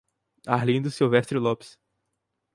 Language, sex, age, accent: Portuguese, male, 19-29, Mineiro